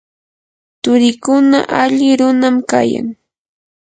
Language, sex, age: Yanahuanca Pasco Quechua, female, 30-39